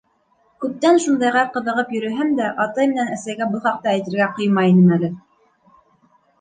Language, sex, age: Bashkir, female, 19-29